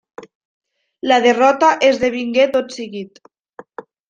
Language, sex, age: Catalan, female, 19-29